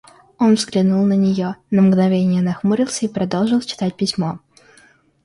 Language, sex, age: Russian, female, under 19